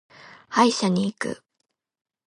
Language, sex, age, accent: Japanese, female, 19-29, 標準語